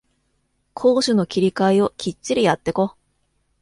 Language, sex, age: Japanese, female, 40-49